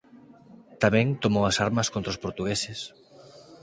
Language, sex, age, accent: Galician, male, 19-29, Normativo (estándar)